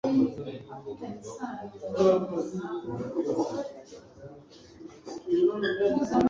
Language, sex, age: Kinyarwanda, male, 30-39